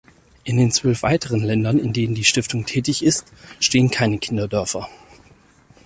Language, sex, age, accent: German, male, 30-39, Deutschland Deutsch